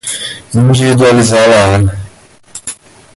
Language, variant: Portuguese, Portuguese (Brasil)